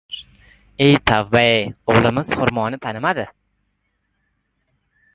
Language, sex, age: Uzbek, male, under 19